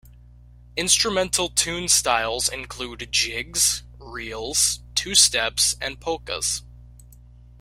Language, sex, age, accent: English, male, under 19, United States English